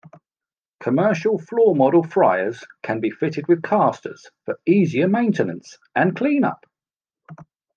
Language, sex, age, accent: English, male, 40-49, England English